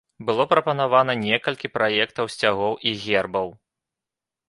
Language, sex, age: Belarusian, male, 30-39